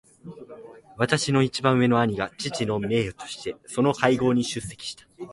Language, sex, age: Japanese, male, 19-29